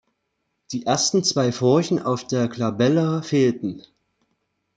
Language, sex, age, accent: German, male, 40-49, Deutschland Deutsch